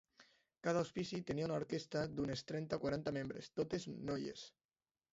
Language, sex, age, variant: Catalan, male, under 19, Alacantí